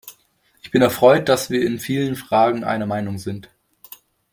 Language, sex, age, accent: German, male, 19-29, Deutschland Deutsch